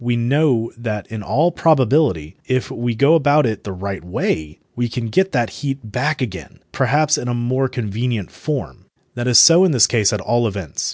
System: none